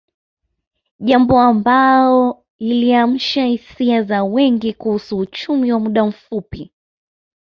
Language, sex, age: Swahili, female, 19-29